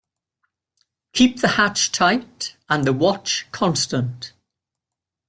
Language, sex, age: English, male, 80-89